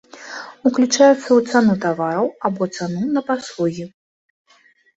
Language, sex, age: Belarusian, female, 19-29